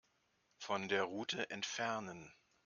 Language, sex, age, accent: German, male, 60-69, Deutschland Deutsch